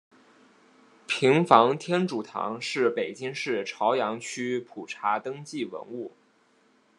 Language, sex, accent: Chinese, male, 出生地：湖北省